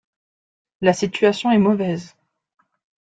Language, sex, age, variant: French, female, 30-39, Français de métropole